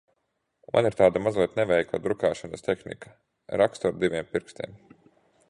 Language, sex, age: Latvian, male, 19-29